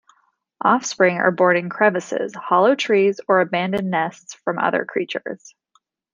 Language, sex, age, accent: English, female, 30-39, United States English